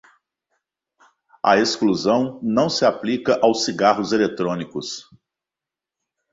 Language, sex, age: Portuguese, male, 50-59